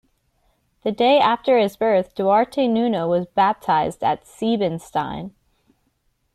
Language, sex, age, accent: English, female, 19-29, United States English